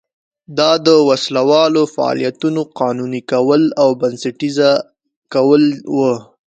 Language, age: Pashto, 19-29